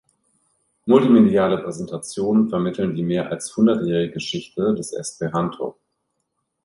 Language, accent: German, Deutschland Deutsch